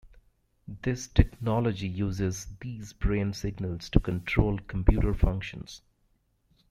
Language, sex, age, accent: English, male, 40-49, United States English